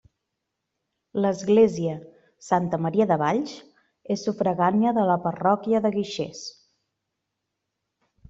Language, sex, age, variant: Catalan, female, 30-39, Nord-Occidental